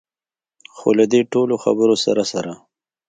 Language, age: Pashto, 30-39